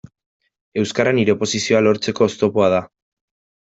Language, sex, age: Basque, male, 19-29